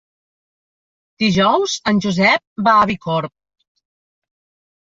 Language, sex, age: Catalan, female, 50-59